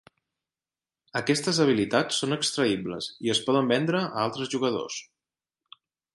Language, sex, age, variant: Catalan, male, 30-39, Central